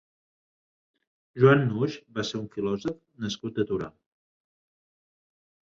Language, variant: Catalan, Central